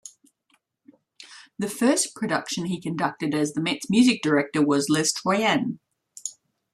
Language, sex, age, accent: English, female, 40-49, Australian English